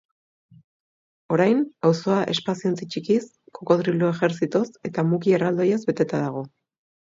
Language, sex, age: Basque, female, 30-39